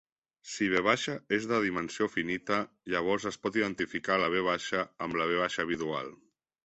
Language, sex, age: Catalan, male, 30-39